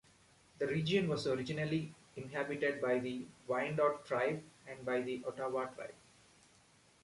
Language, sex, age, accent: English, male, 19-29, India and South Asia (India, Pakistan, Sri Lanka)